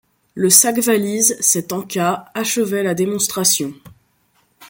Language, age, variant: French, 19-29, Français de métropole